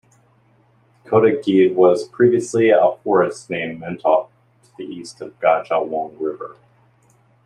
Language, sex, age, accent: English, male, 40-49, United States English